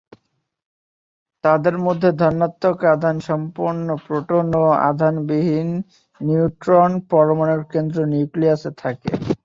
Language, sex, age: Bengali, male, 19-29